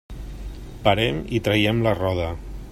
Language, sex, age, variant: Catalan, male, 50-59, Central